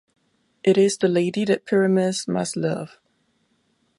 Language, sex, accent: English, female, Singaporean English